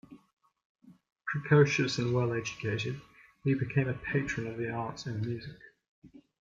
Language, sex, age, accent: English, male, 19-29, Australian English